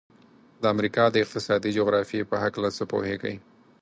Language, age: Pashto, 19-29